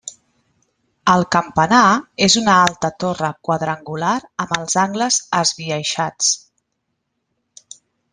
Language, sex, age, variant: Catalan, female, 40-49, Central